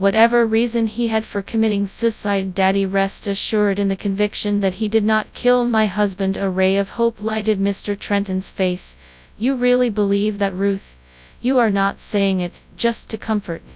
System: TTS, FastPitch